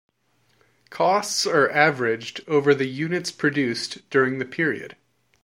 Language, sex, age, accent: English, male, 30-39, United States English